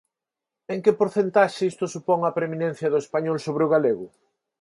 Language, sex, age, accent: Galician, male, 50-59, Neofalante